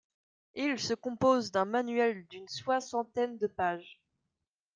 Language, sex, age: French, female, under 19